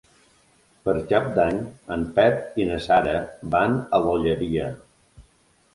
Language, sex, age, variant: Catalan, male, 30-39, Balear